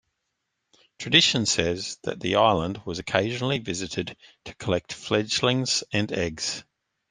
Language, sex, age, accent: English, male, 50-59, Australian English